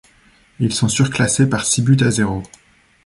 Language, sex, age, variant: French, male, 19-29, Français de métropole